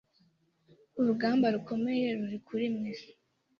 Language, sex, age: Kinyarwanda, female, 19-29